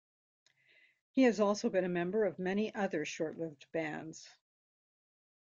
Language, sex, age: English, female, 70-79